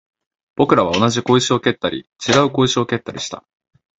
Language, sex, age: Japanese, male, 19-29